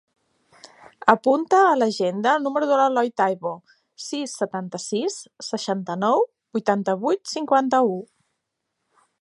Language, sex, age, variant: Catalan, female, 40-49, Central